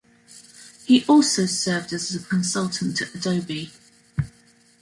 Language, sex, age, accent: English, female, 60-69, England English